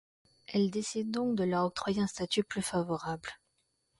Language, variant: French, Français de métropole